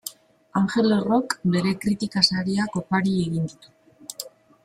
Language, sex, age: Basque, female, 50-59